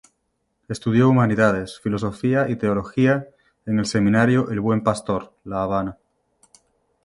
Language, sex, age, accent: Spanish, male, 30-39, España: Norte peninsular (Asturias, Castilla y León, Cantabria, País Vasco, Navarra, Aragón, La Rioja, Guadalajara, Cuenca)